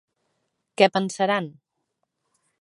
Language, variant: Catalan, Central